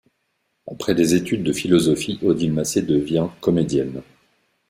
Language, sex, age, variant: French, male, 50-59, Français de métropole